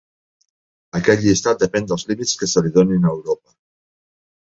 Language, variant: Catalan, Central